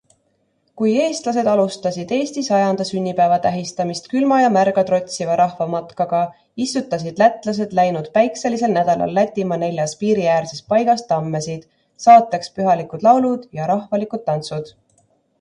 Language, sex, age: Estonian, female, 30-39